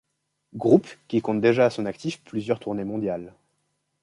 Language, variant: French, Français de métropole